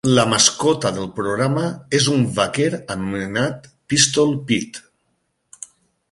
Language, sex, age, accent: Catalan, male, 40-49, valencià